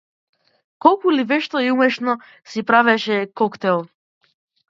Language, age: Macedonian, 40-49